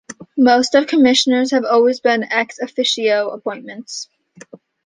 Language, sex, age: English, female, under 19